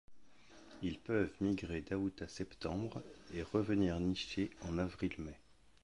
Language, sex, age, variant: French, male, 40-49, Français de métropole